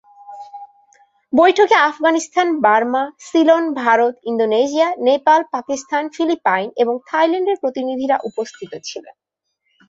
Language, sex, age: Bengali, female, 19-29